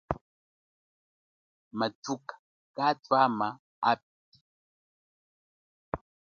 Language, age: Chokwe, 40-49